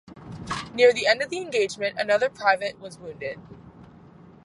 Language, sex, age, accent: English, female, under 19, United States English